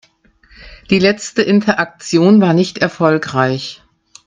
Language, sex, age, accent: German, female, 50-59, Deutschland Deutsch